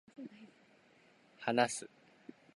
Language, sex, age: Japanese, female, 19-29